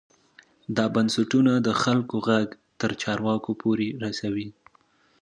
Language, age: Pashto, 19-29